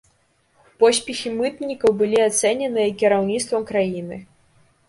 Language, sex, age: Belarusian, female, 19-29